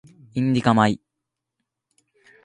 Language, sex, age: Japanese, male, 19-29